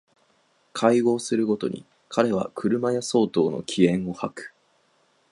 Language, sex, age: Japanese, male, 19-29